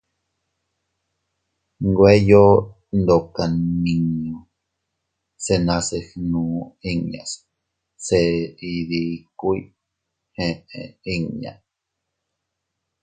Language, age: Teutila Cuicatec, 30-39